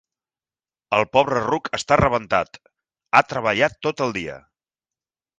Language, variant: Catalan, Central